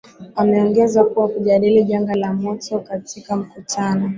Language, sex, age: Swahili, female, 19-29